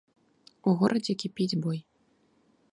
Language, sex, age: Belarusian, female, 30-39